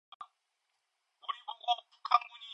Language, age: Korean, 19-29